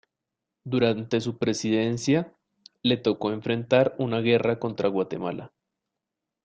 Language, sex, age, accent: Spanish, male, 19-29, Caribe: Cuba, Venezuela, Puerto Rico, República Dominicana, Panamá, Colombia caribeña, México caribeño, Costa del golfo de México